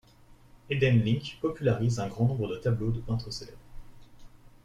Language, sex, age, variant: French, male, 19-29, Français de métropole